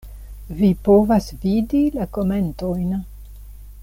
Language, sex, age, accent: Esperanto, female, 60-69, Internacia